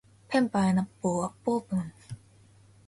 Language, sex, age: Japanese, female, 19-29